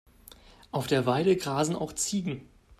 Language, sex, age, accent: German, male, 19-29, Deutschland Deutsch